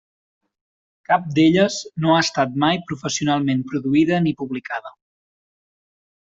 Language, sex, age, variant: Catalan, male, 19-29, Central